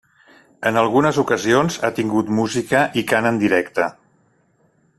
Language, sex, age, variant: Catalan, male, 50-59, Central